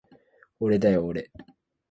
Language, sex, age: Japanese, male, 19-29